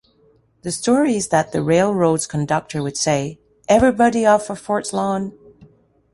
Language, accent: English, Canadian English